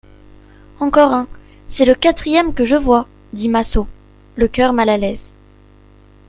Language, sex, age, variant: French, female, under 19, Français de métropole